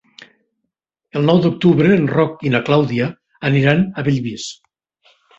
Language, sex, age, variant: Catalan, male, 60-69, Nord-Occidental